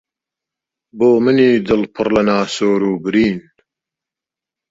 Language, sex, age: Central Kurdish, male, 30-39